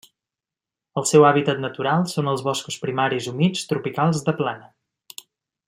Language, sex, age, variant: Catalan, male, 30-39, Central